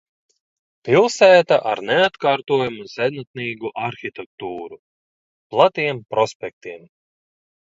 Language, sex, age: Latvian, male, 30-39